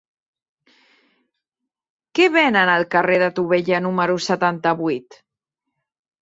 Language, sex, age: Catalan, female, 30-39